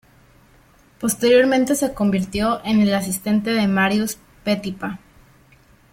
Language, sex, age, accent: Spanish, female, 19-29, México